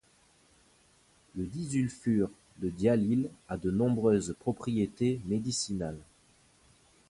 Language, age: French, 30-39